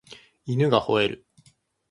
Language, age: Japanese, 19-29